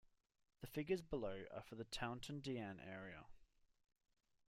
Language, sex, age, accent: English, male, 19-29, Australian English